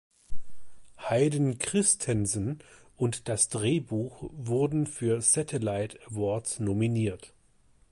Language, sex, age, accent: German, male, 30-39, Deutschland Deutsch